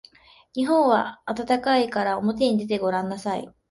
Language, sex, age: Japanese, female, 19-29